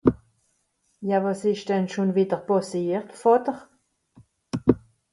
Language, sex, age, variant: Swiss German, female, 50-59, Nordniederàlemmànisch (Rishoffe, Zàwere, Bùsswìller, Hawenau, Brüemt, Stroossbùri, Molse, Dàmbàch, Schlettstàtt, Pfàlzbùri usw.)